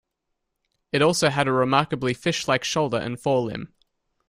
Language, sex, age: English, male, 19-29